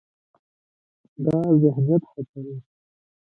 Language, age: Pashto, 19-29